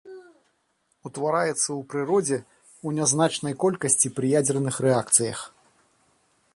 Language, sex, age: Belarusian, male, 40-49